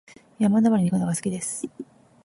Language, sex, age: Japanese, female, 40-49